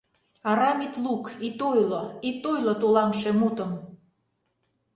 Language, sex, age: Mari, female, 50-59